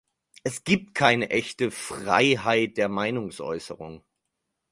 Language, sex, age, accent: German, male, 30-39, Deutschland Deutsch